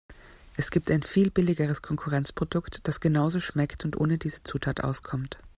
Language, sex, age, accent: German, female, 30-39, Österreichisches Deutsch